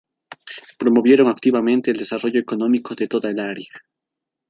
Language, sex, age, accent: Spanish, male, 19-29, Andino-Pacífico: Colombia, Perú, Ecuador, oeste de Bolivia y Venezuela andina